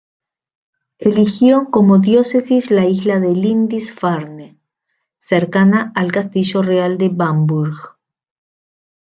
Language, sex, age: Spanish, female, 50-59